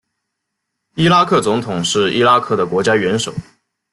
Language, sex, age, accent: Chinese, male, 19-29, 出生地：浙江省